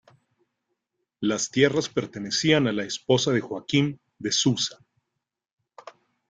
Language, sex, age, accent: Spanish, male, 30-39, México